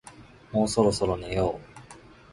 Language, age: Japanese, 19-29